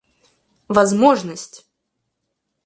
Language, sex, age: Russian, female, 19-29